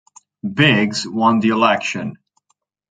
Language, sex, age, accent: English, male, 30-39, United States English; England English